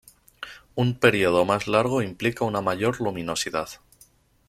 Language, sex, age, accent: Spanish, male, 19-29, España: Centro-Sur peninsular (Madrid, Toledo, Castilla-La Mancha)